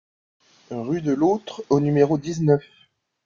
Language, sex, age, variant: French, male, 30-39, Français de métropole